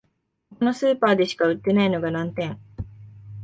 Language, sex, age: Japanese, female, 19-29